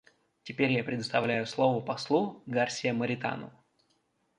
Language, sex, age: Russian, male, 19-29